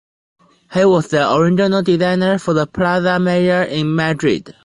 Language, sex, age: English, male, 19-29